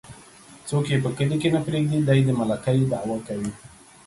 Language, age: Pashto, 30-39